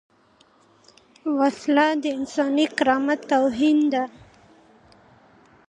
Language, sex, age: Pashto, female, 19-29